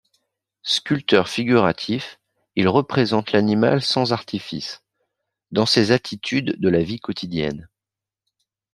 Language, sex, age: French, male, 40-49